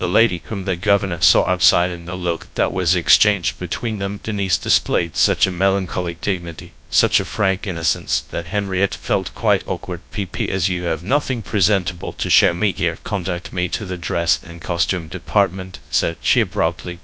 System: TTS, GradTTS